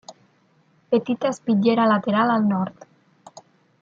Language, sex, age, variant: Catalan, female, 30-39, Nord-Occidental